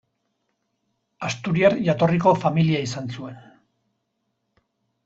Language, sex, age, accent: Basque, male, 50-59, Erdialdekoa edo Nafarra (Gipuzkoa, Nafarroa)